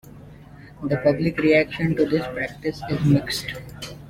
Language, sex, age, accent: English, male, 30-39, India and South Asia (India, Pakistan, Sri Lanka)